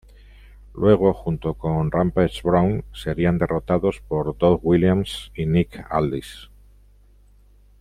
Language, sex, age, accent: Spanish, male, 50-59, España: Norte peninsular (Asturias, Castilla y León, Cantabria, País Vasco, Navarra, Aragón, La Rioja, Guadalajara, Cuenca)